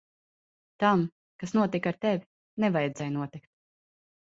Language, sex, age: Latvian, female, 30-39